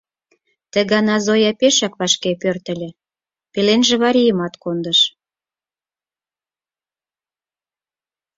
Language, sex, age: Mari, female, 40-49